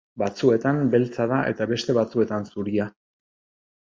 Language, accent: Basque, Erdialdekoa edo Nafarra (Gipuzkoa, Nafarroa)